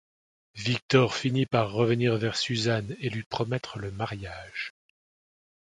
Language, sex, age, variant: French, male, 40-49, Français de métropole